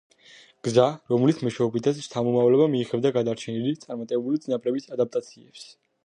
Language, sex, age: Georgian, female, 19-29